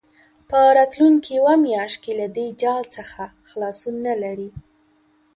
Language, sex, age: Pashto, female, under 19